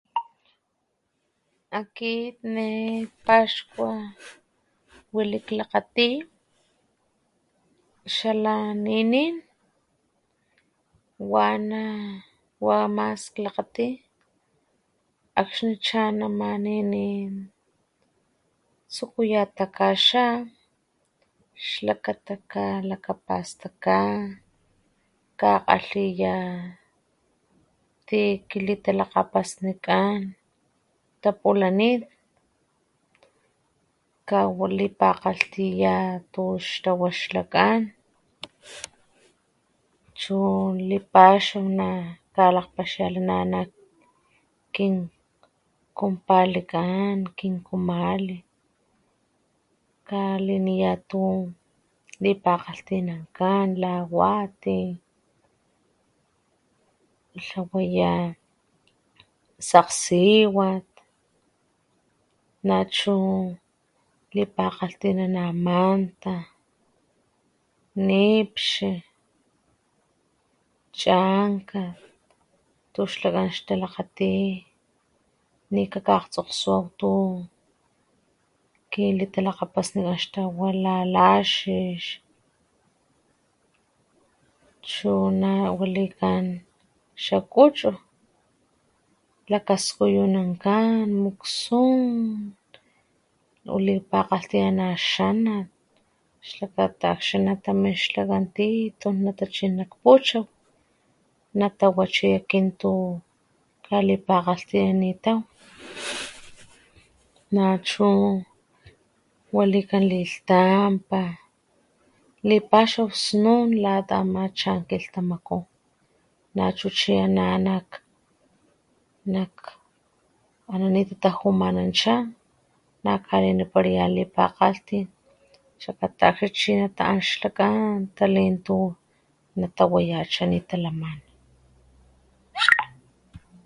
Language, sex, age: Papantla Totonac, female, 30-39